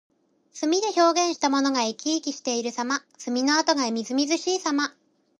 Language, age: Japanese, 19-29